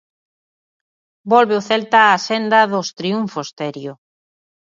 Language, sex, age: Galician, female, 40-49